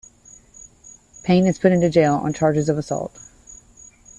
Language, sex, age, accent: English, female, 30-39, United States English